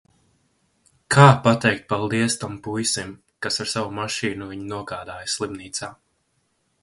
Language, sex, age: Latvian, male, under 19